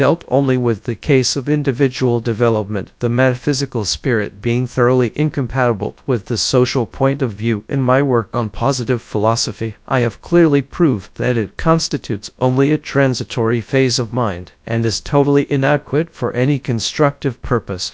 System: TTS, GradTTS